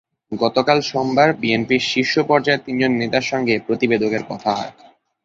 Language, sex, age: Bengali, male, 19-29